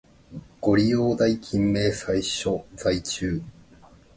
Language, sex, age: Japanese, male, 30-39